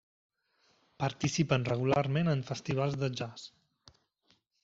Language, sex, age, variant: Catalan, male, 19-29, Central